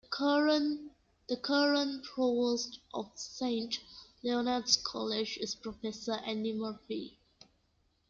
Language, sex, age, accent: English, female, 19-29, Malaysian English